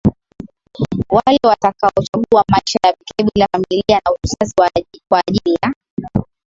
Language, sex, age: Swahili, female, 19-29